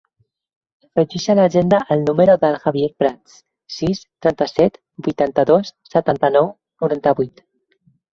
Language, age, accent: Catalan, 19-29, valencià